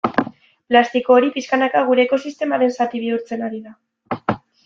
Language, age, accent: Basque, under 19, Mendebalekoa (Araba, Bizkaia, Gipuzkoako mendebaleko herri batzuk)